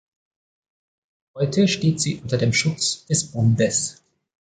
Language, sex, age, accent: German, male, 30-39, Österreichisches Deutsch